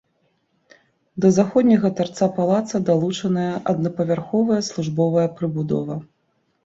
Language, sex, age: Belarusian, female, 30-39